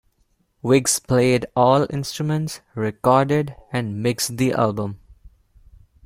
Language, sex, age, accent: English, male, 19-29, India and South Asia (India, Pakistan, Sri Lanka)